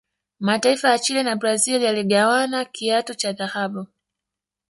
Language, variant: Swahili, Kiswahili cha Bara ya Tanzania